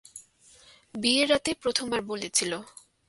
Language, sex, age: Bengali, female, 19-29